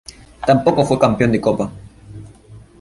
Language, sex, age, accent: Spanish, male, under 19, Andino-Pacífico: Colombia, Perú, Ecuador, oeste de Bolivia y Venezuela andina